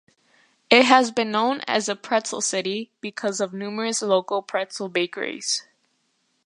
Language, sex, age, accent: English, female, under 19, United States English